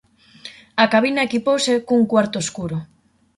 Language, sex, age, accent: Galician, male, 19-29, Atlántico (seseo e gheada)